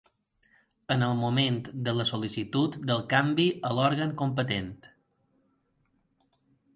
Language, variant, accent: Catalan, Balear, mallorquí